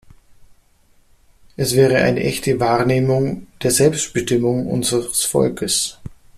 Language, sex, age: German, male, 30-39